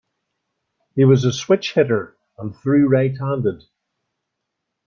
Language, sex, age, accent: English, male, 70-79, Irish English